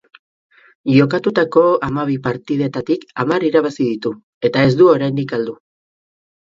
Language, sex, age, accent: Basque, male, 19-29, Mendebalekoa (Araba, Bizkaia, Gipuzkoako mendebaleko herri batzuk)